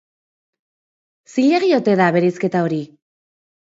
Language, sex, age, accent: Basque, female, 40-49, Erdialdekoa edo Nafarra (Gipuzkoa, Nafarroa)